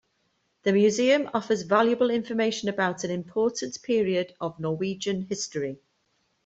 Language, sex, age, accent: English, female, 40-49, Welsh English